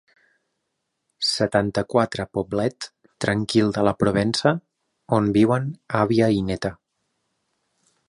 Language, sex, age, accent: Catalan, male, 30-39, central; septentrional